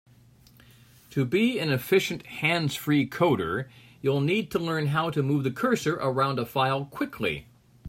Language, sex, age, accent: English, male, 60-69, United States English